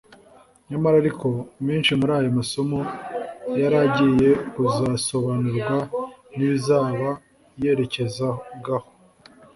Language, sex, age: Kinyarwanda, male, 19-29